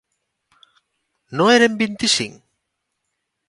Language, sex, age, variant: Catalan, male, 30-39, Nord-Occidental